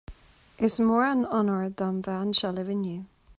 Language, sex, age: Irish, female, 40-49